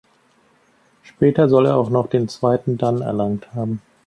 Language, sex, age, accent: German, male, 19-29, Deutschland Deutsch